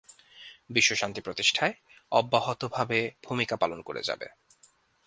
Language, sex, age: Bengali, male, 19-29